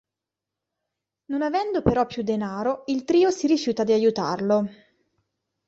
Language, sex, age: Italian, female, 30-39